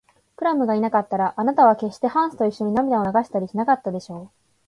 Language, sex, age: Japanese, female, 19-29